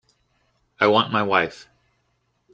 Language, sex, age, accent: English, male, 40-49, United States English